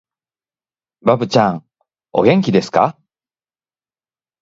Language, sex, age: Japanese, male, 50-59